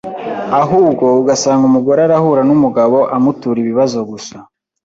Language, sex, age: Kinyarwanda, male, 19-29